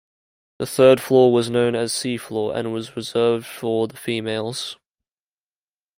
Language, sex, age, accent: English, male, 19-29, Australian English